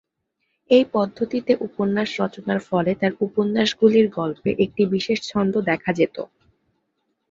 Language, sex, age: Bengali, female, 19-29